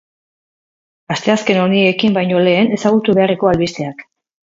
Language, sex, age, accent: Basque, female, 50-59, Erdialdekoa edo Nafarra (Gipuzkoa, Nafarroa)